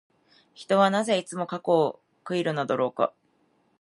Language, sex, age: Japanese, female, 19-29